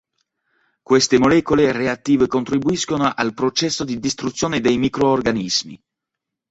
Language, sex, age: Italian, male, 30-39